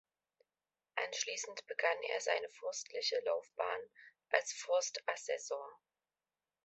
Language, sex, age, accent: German, female, 30-39, Deutschland Deutsch